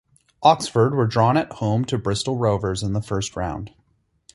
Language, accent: English, United States English